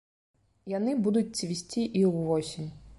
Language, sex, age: Belarusian, female, 30-39